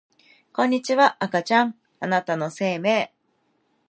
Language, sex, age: Japanese, female, 19-29